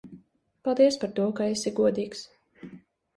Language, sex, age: Latvian, female, 30-39